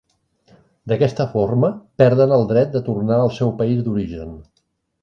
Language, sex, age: Catalan, male, 60-69